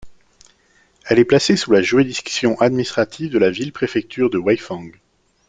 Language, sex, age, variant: French, male, 30-39, Français de métropole